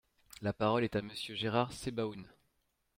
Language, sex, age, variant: French, male, 19-29, Français de métropole